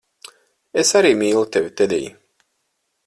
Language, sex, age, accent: Latvian, male, 30-39, Riga